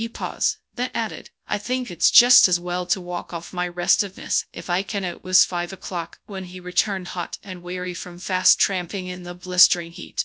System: TTS, GradTTS